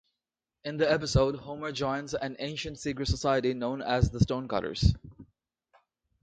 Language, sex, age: English, male, 19-29